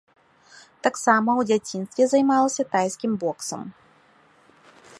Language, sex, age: Belarusian, female, 19-29